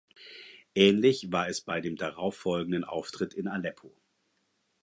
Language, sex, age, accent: German, male, 40-49, Deutschland Deutsch